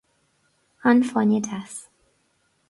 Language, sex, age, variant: Irish, female, 19-29, Gaeilge na Mumhan